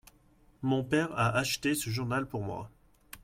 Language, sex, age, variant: French, male, 30-39, Français de métropole